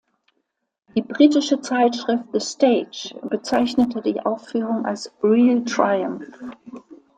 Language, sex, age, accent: German, female, 60-69, Deutschland Deutsch